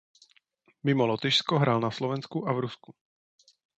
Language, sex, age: Czech, male, 30-39